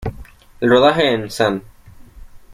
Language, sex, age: Spanish, male, under 19